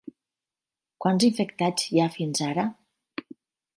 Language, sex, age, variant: Catalan, female, 40-49, Nord-Occidental